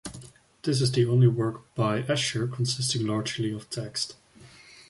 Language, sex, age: English, male, 19-29